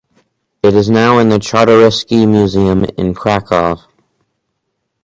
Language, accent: English, United States English